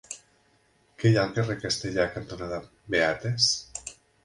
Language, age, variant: Catalan, 40-49, Nord-Occidental